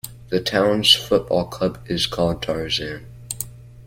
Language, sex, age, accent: English, male, under 19, United States English